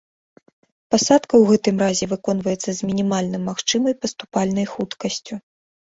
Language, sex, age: Belarusian, female, 19-29